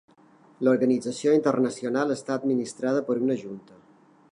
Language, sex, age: Catalan, male, 50-59